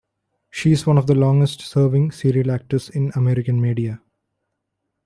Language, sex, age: English, male, 19-29